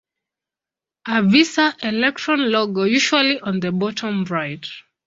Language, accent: English, England English